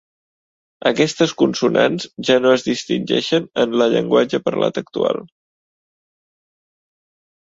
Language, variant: Catalan, Central